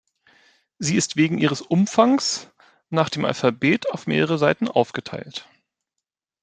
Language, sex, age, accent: German, male, 40-49, Deutschland Deutsch